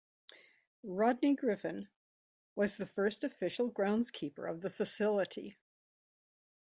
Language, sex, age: English, female, 70-79